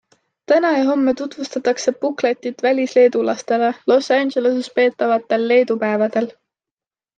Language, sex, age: Estonian, female, 19-29